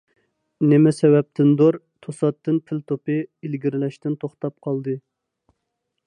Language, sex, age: Uyghur, male, 19-29